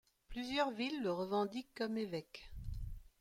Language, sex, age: French, female, 50-59